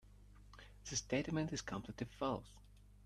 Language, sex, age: English, male, under 19